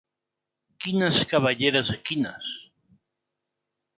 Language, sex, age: Catalan, male, 60-69